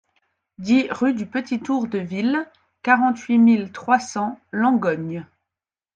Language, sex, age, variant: French, female, 30-39, Français de métropole